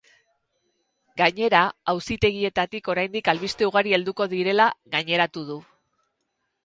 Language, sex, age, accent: Basque, female, 40-49, Erdialdekoa edo Nafarra (Gipuzkoa, Nafarroa)